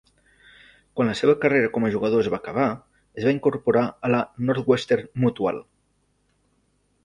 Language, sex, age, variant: Catalan, male, 40-49, Central